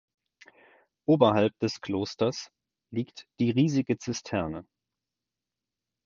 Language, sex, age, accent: German, male, 40-49, Deutschland Deutsch